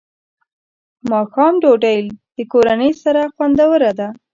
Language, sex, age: Pashto, female, under 19